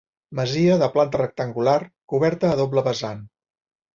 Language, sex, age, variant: Catalan, male, 60-69, Central